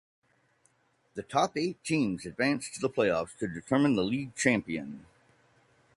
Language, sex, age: English, male, 40-49